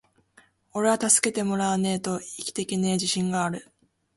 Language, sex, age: Japanese, female, 19-29